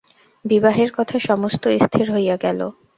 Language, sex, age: Bengali, female, 19-29